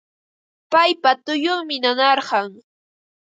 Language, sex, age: Ambo-Pasco Quechua, female, 30-39